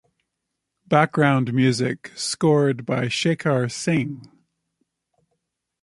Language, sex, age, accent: English, male, 60-69, Canadian English